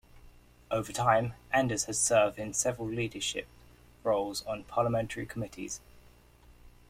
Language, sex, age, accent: English, male, under 19, England English